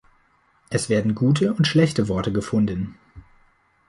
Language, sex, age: German, male, 19-29